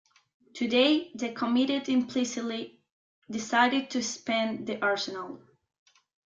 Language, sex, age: English, female, 19-29